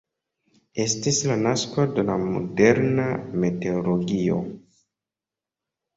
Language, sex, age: Esperanto, male, 30-39